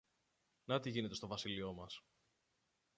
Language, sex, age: Greek, male, 30-39